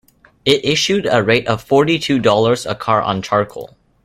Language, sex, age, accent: English, male, under 19, United States English